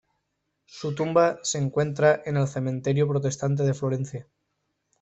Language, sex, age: Spanish, male, 30-39